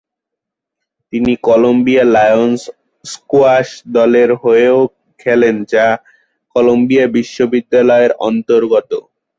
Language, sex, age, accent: Bengali, male, 19-29, Native